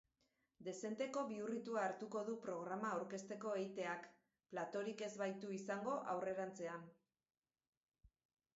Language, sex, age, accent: Basque, female, 40-49, Mendebalekoa (Araba, Bizkaia, Gipuzkoako mendebaleko herri batzuk)